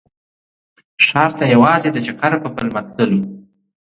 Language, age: Pashto, 19-29